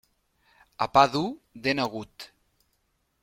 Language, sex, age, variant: Catalan, male, 40-49, Central